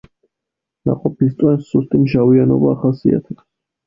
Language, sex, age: Georgian, male, 19-29